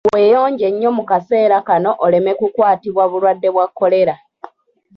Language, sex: Ganda, female